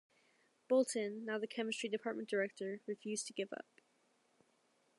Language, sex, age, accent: English, female, under 19, United States English